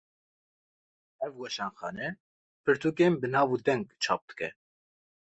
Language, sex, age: Kurdish, male, 19-29